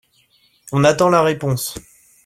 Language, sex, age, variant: French, male, 19-29, Français de métropole